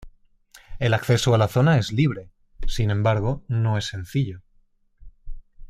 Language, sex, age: Spanish, male, 40-49